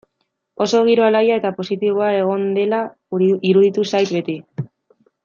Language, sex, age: Basque, female, 19-29